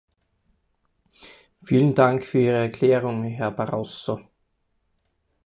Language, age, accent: German, 30-39, Österreichisches Deutsch